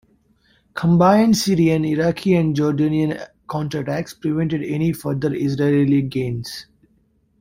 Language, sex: English, male